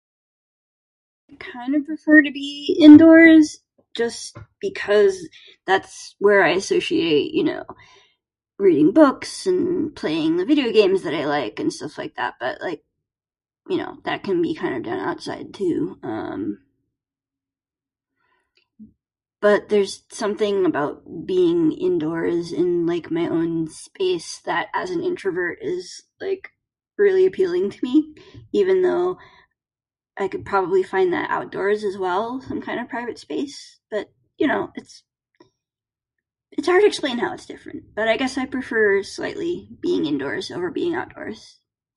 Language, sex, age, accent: English, female, 30-39, United States English